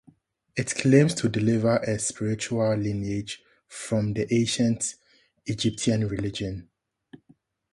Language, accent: English, Southern African (South Africa, Zimbabwe, Namibia)